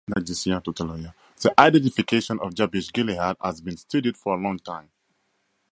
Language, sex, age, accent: English, male, 30-39, Southern African (South Africa, Zimbabwe, Namibia)